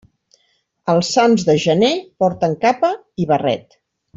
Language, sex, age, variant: Catalan, female, 50-59, Central